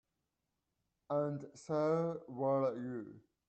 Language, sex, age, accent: English, male, 30-39, United States English